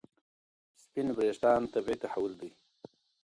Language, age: Pashto, 40-49